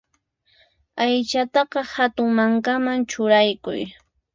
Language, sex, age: Puno Quechua, female, 30-39